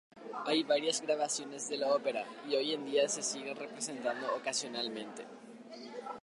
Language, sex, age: Spanish, male, under 19